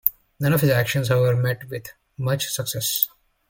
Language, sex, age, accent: English, male, 30-39, England English